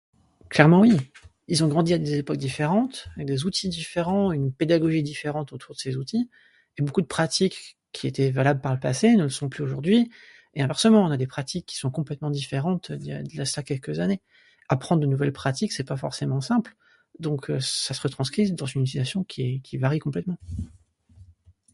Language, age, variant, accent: French, 19-29, Français de métropole, Français de l'est de la France